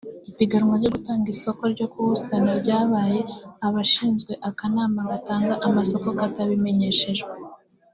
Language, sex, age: Kinyarwanda, female, under 19